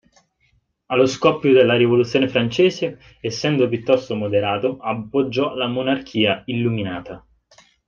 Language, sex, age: Italian, male, 19-29